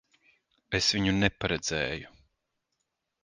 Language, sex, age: Latvian, male, 40-49